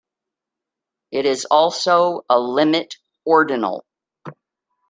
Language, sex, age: English, female, 60-69